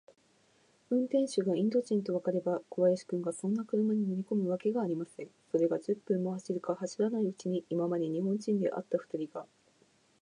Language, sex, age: Japanese, female, 19-29